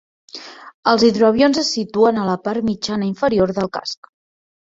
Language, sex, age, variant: Catalan, female, 19-29, Central